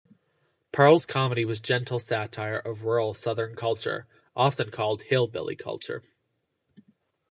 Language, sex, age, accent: English, male, under 19, United States English